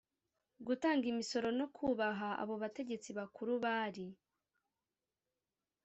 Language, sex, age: Kinyarwanda, female, 19-29